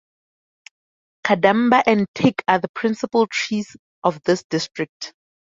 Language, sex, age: English, female, 19-29